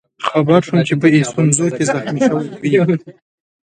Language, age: Pashto, 30-39